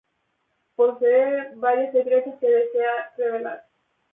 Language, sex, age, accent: Spanish, female, 19-29, España: Islas Canarias